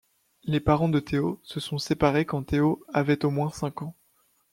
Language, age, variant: French, 19-29, Français de métropole